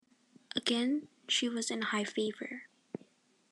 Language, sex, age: English, female, under 19